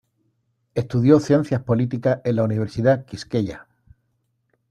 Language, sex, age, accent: Spanish, male, 50-59, España: Sur peninsular (Andalucia, Extremadura, Murcia)